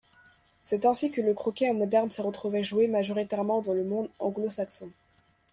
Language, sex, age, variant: French, female, under 19, Français de métropole